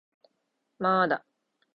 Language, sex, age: Japanese, female, 19-29